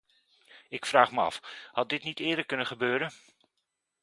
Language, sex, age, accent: Dutch, male, 40-49, Nederlands Nederlands